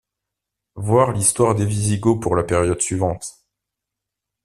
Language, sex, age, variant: French, male, 30-39, Français de métropole